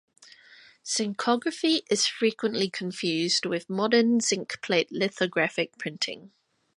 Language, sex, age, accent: English, female, 30-39, New Zealand English